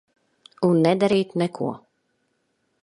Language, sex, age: Latvian, female, 30-39